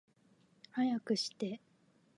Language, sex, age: Japanese, female, 19-29